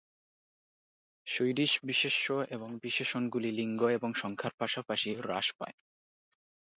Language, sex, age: Bengali, male, under 19